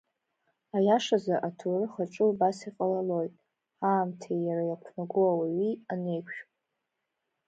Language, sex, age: Abkhazian, female, under 19